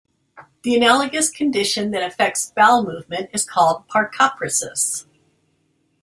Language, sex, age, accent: English, female, 50-59, United States English